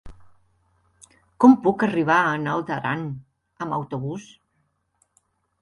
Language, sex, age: Catalan, female, 60-69